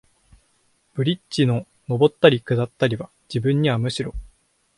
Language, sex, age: Japanese, male, under 19